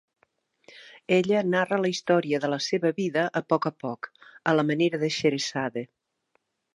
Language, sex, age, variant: Catalan, female, 50-59, Central